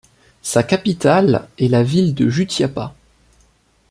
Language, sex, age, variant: French, male, 19-29, Français de métropole